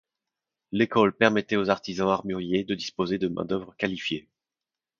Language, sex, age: French, male, 30-39